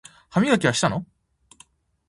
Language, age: Japanese, 19-29